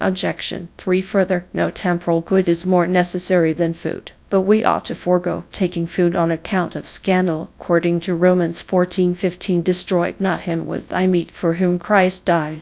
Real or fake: fake